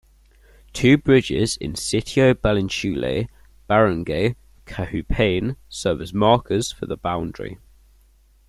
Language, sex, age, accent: English, male, under 19, England English